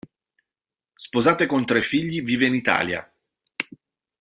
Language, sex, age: Italian, male, 30-39